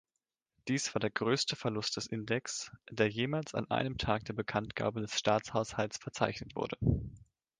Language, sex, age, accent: German, male, 19-29, Deutschland Deutsch